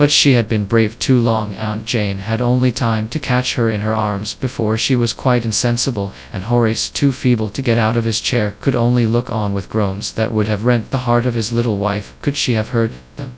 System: TTS, FastPitch